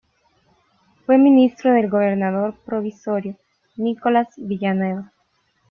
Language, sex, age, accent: Spanish, female, 30-39, América central